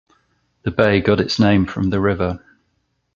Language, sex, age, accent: English, male, 50-59, England English